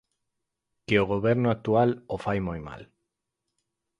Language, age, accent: Galician, 19-29, Normativo (estándar)